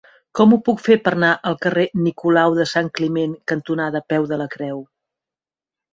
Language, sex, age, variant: Catalan, female, 50-59, Central